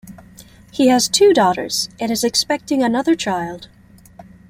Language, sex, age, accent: English, female, 19-29, United States English